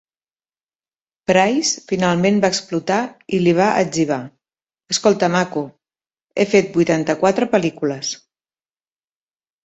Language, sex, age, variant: Catalan, female, 40-49, Central